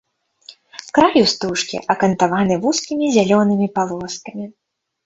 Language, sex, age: Belarusian, female, 19-29